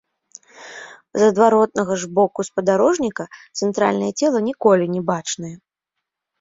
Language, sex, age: Belarusian, female, 19-29